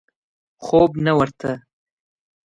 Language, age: Pashto, 19-29